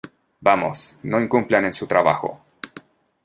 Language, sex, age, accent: Spanish, male, 19-29, Chileno: Chile, Cuyo